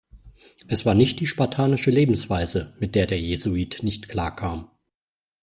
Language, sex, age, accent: German, male, 40-49, Deutschland Deutsch